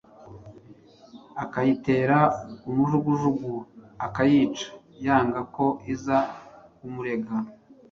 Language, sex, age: Kinyarwanda, male, 40-49